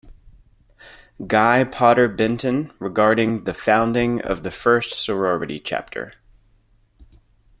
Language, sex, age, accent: English, male, 30-39, United States English